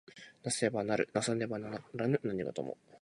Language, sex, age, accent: Japanese, male, 19-29, 東京